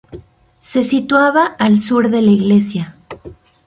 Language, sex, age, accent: Spanish, female, 40-49, México